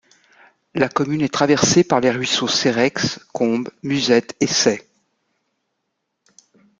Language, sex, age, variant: French, female, 50-59, Français de métropole